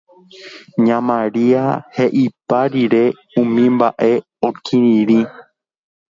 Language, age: Guarani, 19-29